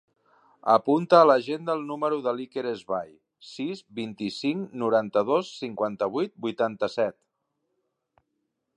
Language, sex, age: Catalan, male, 50-59